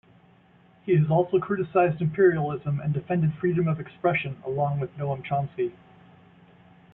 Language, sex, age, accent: English, male, 50-59, United States English